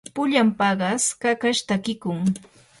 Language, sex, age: Yanahuanca Pasco Quechua, female, 30-39